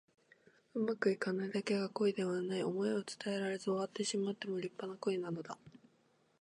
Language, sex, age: Japanese, female, 19-29